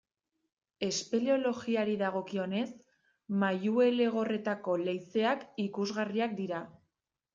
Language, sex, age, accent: Basque, female, 19-29, Erdialdekoa edo Nafarra (Gipuzkoa, Nafarroa)